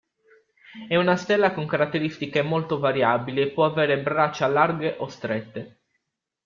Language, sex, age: Italian, male, 19-29